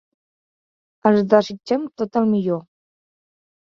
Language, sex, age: Catalan, female, 19-29